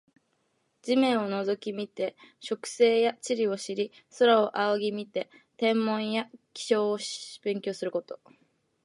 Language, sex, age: Japanese, female, 19-29